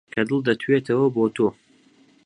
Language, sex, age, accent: Central Kurdish, male, 19-29, سۆرانی